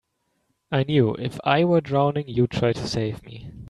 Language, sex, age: English, male, 19-29